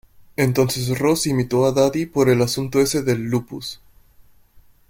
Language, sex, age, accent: Spanish, male, 19-29, México